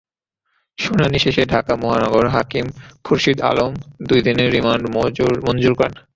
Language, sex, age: Bengali, male, 19-29